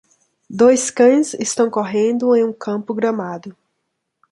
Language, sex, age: Portuguese, female, 40-49